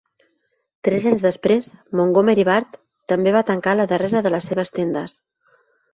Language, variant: Catalan, Central